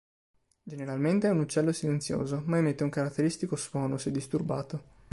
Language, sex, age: Italian, male, 19-29